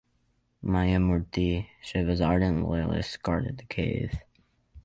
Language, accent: English, United States English